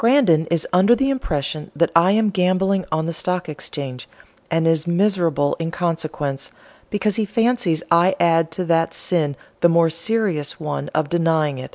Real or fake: real